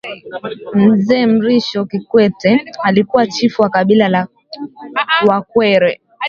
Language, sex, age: Swahili, female, 19-29